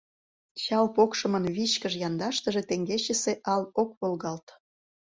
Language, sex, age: Mari, female, 30-39